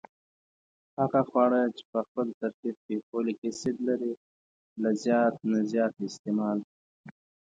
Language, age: Pashto, 19-29